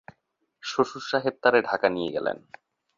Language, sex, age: Bengali, male, 19-29